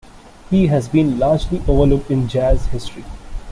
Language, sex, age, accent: English, male, 19-29, India and South Asia (India, Pakistan, Sri Lanka)